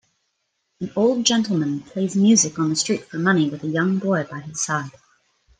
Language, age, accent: English, 19-29, United States English